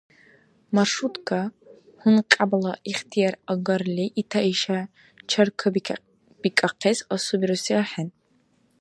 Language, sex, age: Dargwa, female, 19-29